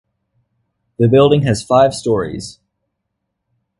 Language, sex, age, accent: English, male, under 19, United States English